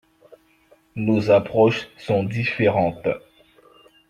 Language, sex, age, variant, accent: French, male, 40-49, Français des départements et régions d'outre-mer, Français de Guadeloupe